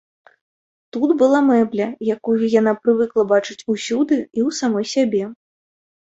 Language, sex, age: Belarusian, female, 30-39